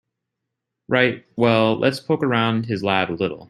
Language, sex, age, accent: English, male, 30-39, United States English